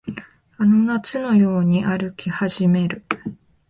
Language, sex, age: Japanese, female, 19-29